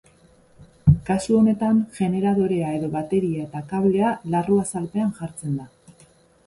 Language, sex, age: Basque, female, 40-49